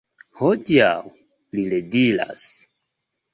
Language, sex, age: Esperanto, male, 19-29